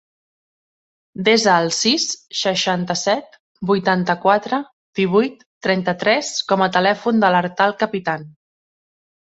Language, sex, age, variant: Catalan, female, 19-29, Central